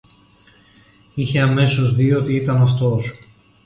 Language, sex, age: Greek, male, 40-49